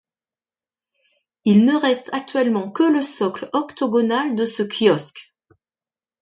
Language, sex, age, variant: French, female, 50-59, Français de métropole